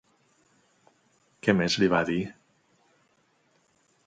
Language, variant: Catalan, Central